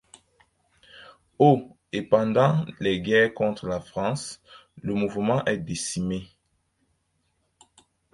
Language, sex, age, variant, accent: French, male, 30-39, Français d'Afrique subsaharienne et des îles africaines, Français du Cameroun